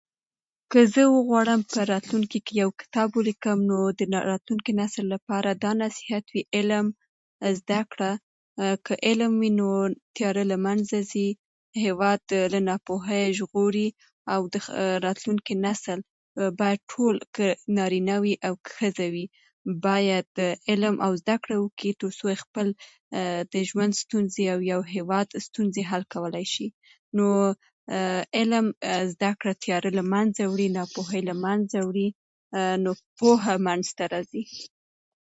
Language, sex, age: Pashto, female, 19-29